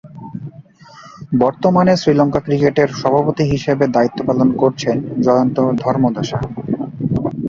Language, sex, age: Bengali, male, 19-29